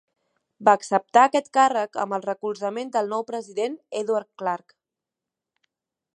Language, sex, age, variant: Catalan, female, 19-29, Central